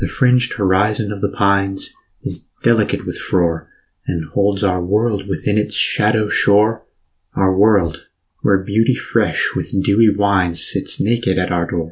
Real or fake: real